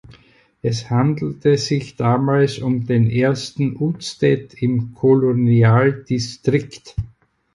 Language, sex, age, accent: German, male, 70-79, Österreichisches Deutsch